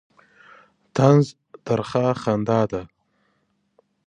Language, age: Pashto, 30-39